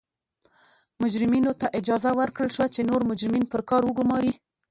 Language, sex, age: Pashto, female, 19-29